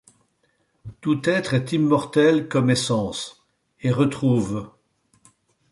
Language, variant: French, Français de métropole